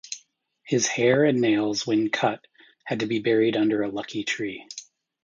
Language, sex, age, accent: English, male, 30-39, United States English